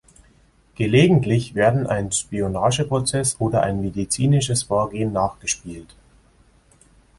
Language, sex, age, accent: German, male, 19-29, Deutschland Deutsch